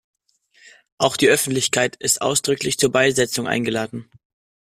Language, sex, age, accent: German, male, under 19, Deutschland Deutsch